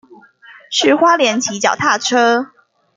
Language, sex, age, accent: Chinese, male, 19-29, 出生地：新北市